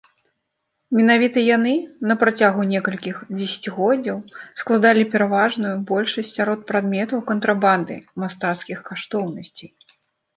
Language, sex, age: Belarusian, female, 40-49